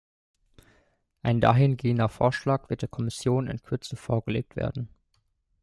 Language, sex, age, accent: German, male, 19-29, Deutschland Deutsch